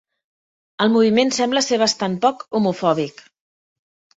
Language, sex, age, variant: Catalan, female, 40-49, Central